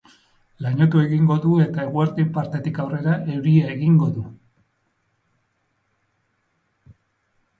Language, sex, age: Basque, female, 40-49